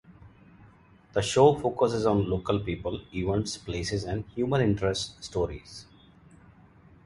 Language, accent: English, India and South Asia (India, Pakistan, Sri Lanka)